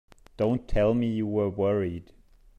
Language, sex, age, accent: English, male, 30-39, United States English